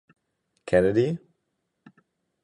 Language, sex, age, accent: German, male, 19-29, Österreichisches Deutsch